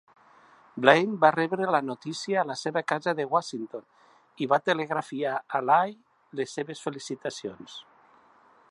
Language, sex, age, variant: Catalan, male, 60-69, Central